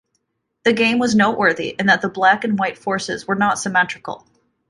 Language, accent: English, United States English